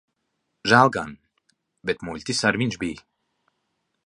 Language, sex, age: Latvian, male, 30-39